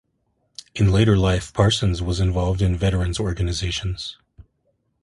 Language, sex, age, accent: English, male, 40-49, United States English